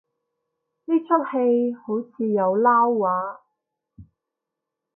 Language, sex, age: Cantonese, female, 19-29